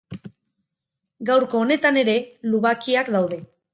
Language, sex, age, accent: Basque, female, 30-39, Erdialdekoa edo Nafarra (Gipuzkoa, Nafarroa)